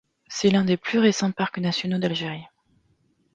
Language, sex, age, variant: French, female, 40-49, Français de métropole